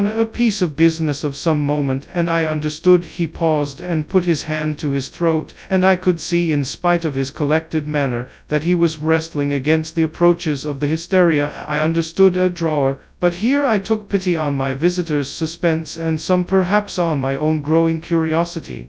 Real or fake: fake